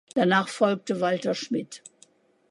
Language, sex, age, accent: German, female, 60-69, Deutschland Deutsch